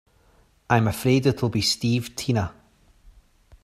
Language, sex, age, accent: English, male, 30-39, Scottish English